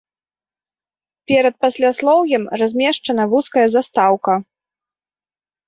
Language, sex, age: Belarusian, female, 30-39